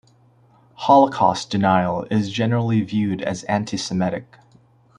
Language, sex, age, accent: English, male, 19-29, United States English